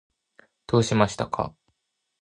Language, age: Japanese, 19-29